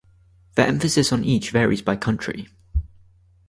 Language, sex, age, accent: English, male, 19-29, England English